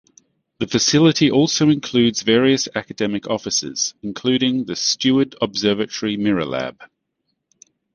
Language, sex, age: English, male, 40-49